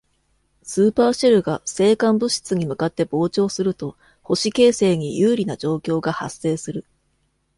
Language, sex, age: Japanese, female, 40-49